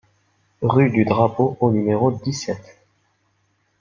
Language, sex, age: French, male, 19-29